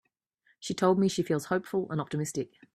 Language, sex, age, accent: English, female, 40-49, Australian English